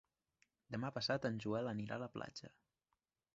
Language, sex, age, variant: Catalan, male, 19-29, Nord-Occidental